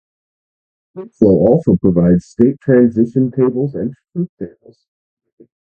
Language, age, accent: English, 40-49, United States English